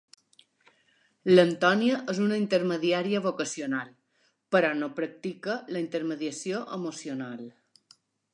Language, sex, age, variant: Catalan, female, 40-49, Balear